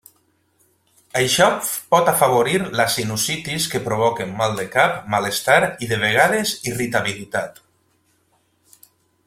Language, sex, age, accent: Catalan, male, 40-49, valencià